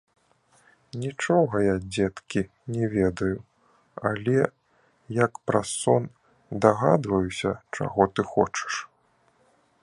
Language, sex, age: Belarusian, male, 30-39